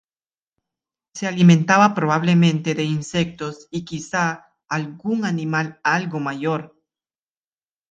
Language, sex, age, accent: Spanish, male, 19-29, América central